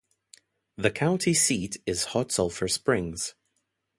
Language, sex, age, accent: English, male, 19-29, Southern African (South Africa, Zimbabwe, Namibia)